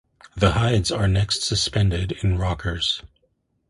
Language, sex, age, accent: English, male, 40-49, United States English